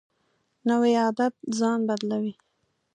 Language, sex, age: Pashto, female, 19-29